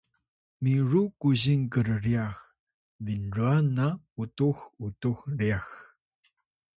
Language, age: Atayal, 30-39